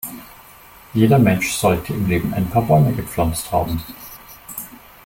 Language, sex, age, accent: German, male, 19-29, Deutschland Deutsch